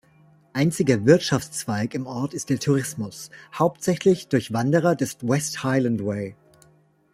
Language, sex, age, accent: German, male, 40-49, Deutschland Deutsch